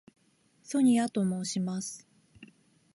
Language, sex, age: Japanese, female, 30-39